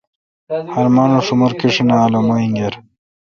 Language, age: Kalkoti, 19-29